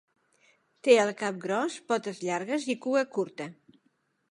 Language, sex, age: Catalan, female, 70-79